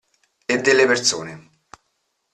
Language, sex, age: Italian, male, 40-49